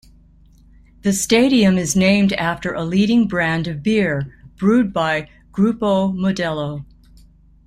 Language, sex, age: English, female, 60-69